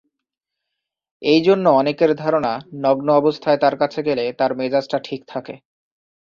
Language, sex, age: Bengali, male, 19-29